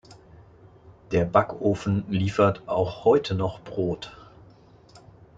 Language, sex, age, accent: German, male, 40-49, Deutschland Deutsch